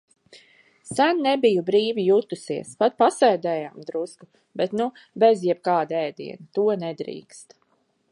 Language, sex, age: Latvian, female, 40-49